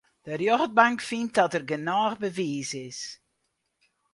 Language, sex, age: Western Frisian, female, 60-69